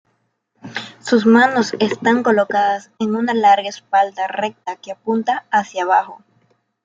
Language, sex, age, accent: Spanish, female, under 19, Andino-Pacífico: Colombia, Perú, Ecuador, oeste de Bolivia y Venezuela andina